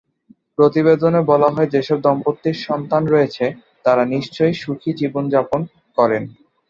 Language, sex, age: Bengali, male, 19-29